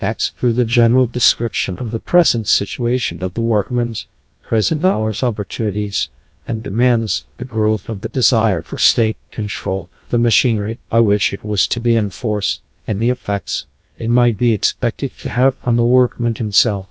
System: TTS, GlowTTS